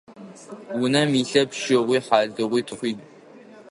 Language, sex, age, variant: Adyghe, male, under 19, Адыгабзэ (Кирил, пстэумэ зэдыряе)